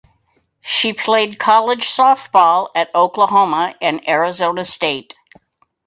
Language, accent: English, United States English